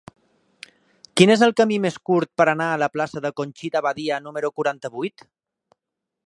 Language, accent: Catalan, balear; central